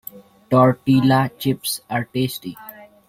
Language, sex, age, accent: English, male, under 19, India and South Asia (India, Pakistan, Sri Lanka)